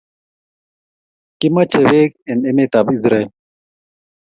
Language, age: Kalenjin, 19-29